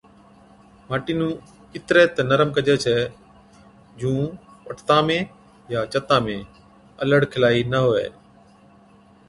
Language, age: Od, 50-59